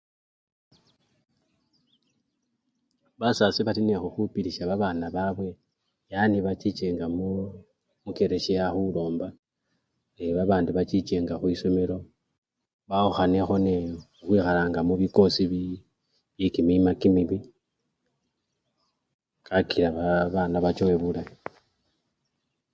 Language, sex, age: Luyia, male, 19-29